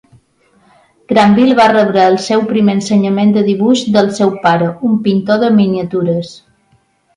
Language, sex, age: Catalan, female, 50-59